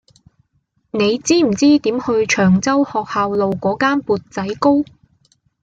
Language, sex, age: Cantonese, female, 19-29